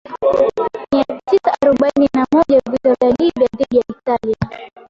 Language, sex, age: Swahili, female, 19-29